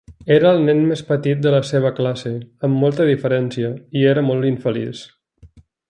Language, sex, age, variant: Catalan, male, 30-39, Central